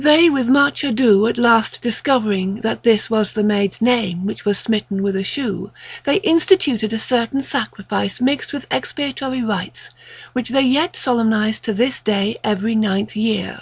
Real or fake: real